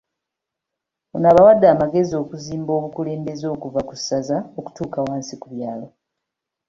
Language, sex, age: Ganda, female, 19-29